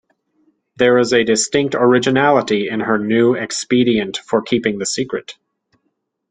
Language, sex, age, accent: English, male, 30-39, United States English